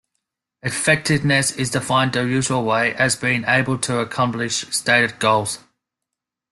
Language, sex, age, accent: English, male, 19-29, Australian English